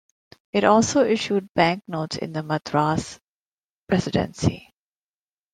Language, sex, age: English, female, 50-59